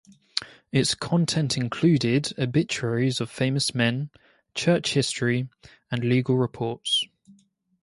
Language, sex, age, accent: English, male, 19-29, England English